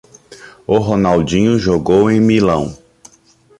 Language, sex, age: Portuguese, male, 30-39